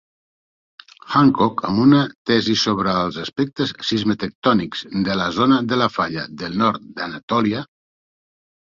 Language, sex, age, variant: Catalan, male, 60-69, Central